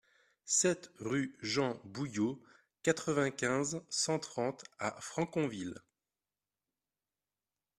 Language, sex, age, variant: French, male, 30-39, Français de métropole